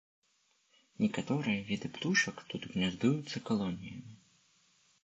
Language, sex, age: Belarusian, male, 19-29